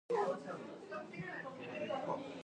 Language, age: English, 19-29